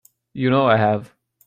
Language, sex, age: English, male, 19-29